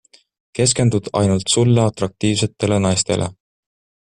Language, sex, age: Estonian, male, 19-29